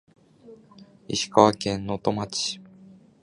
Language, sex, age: Japanese, male, 19-29